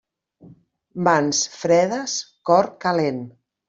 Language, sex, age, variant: Catalan, female, 50-59, Nord-Occidental